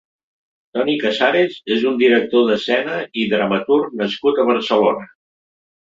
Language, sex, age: Catalan, male, 70-79